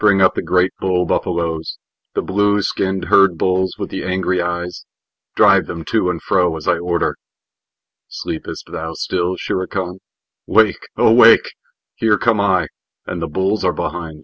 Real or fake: real